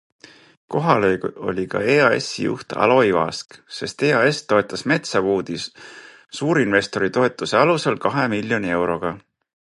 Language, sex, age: Estonian, male, 40-49